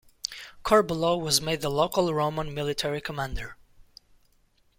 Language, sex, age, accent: English, male, 19-29, United States English